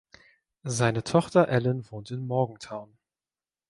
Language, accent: German, Deutschland Deutsch